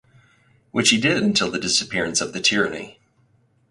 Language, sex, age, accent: English, male, 30-39, United States English